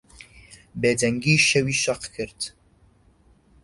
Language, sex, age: Central Kurdish, male, under 19